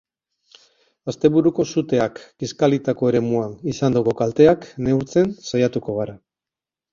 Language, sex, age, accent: Basque, male, 50-59, Mendebalekoa (Araba, Bizkaia, Gipuzkoako mendebaleko herri batzuk)